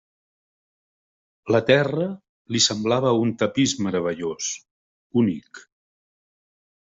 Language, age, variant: Catalan, 50-59, Central